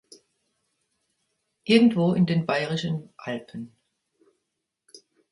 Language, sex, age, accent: German, female, 60-69, Deutschland Deutsch